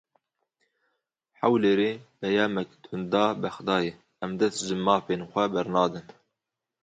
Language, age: Kurdish, 19-29